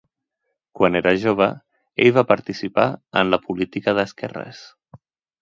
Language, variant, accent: Catalan, Central, central